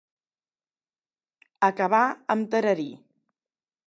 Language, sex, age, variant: Catalan, female, 40-49, Central